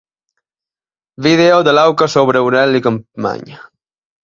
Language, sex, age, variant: Catalan, male, 19-29, Balear